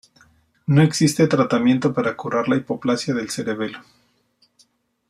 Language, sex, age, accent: Spanish, male, 40-49, México